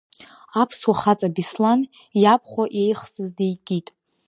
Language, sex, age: Abkhazian, female, under 19